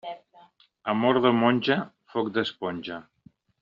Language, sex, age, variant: Catalan, male, 50-59, Central